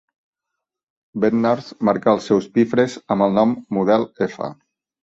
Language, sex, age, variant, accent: Catalan, male, 40-49, Central, gironí